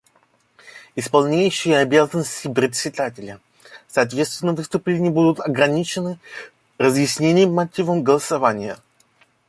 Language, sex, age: Russian, male, 19-29